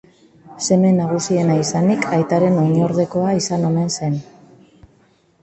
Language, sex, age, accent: Basque, female, 40-49, Mendebalekoa (Araba, Bizkaia, Gipuzkoako mendebaleko herri batzuk)